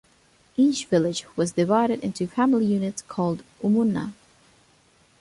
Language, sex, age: English, female, under 19